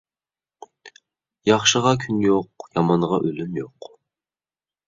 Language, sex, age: Uyghur, male, 19-29